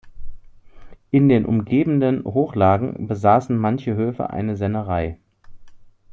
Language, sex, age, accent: German, male, 30-39, Deutschland Deutsch